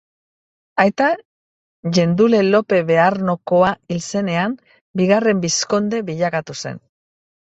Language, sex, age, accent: Basque, female, 50-59, Mendebalekoa (Araba, Bizkaia, Gipuzkoako mendebaleko herri batzuk)